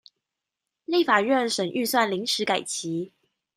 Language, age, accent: Chinese, 19-29, 出生地：臺北市